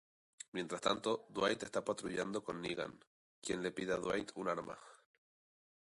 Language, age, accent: Spanish, 19-29, España: Islas Canarias; Rioplatense: Argentina, Uruguay, este de Bolivia, Paraguay